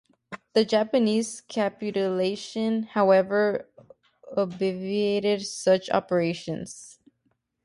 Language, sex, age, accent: English, female, 19-29, United States English